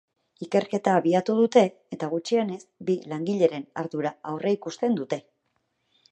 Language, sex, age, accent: Basque, female, 40-49, Erdialdekoa edo Nafarra (Gipuzkoa, Nafarroa)